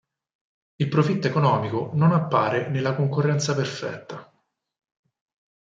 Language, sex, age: Italian, male, 30-39